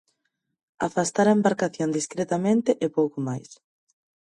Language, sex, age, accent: Galician, female, 19-29, Normativo (estándar)